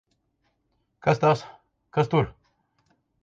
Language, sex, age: Latvian, male, 50-59